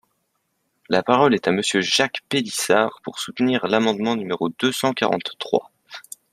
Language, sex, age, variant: French, male, under 19, Français de métropole